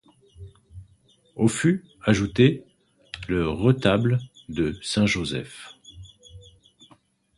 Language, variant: French, Français de métropole